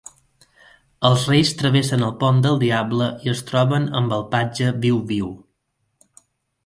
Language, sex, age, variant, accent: Catalan, male, 19-29, Balear, mallorquí